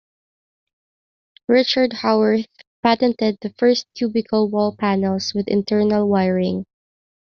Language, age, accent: English, 19-29, Filipino